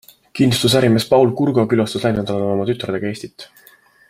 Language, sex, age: Estonian, male, 19-29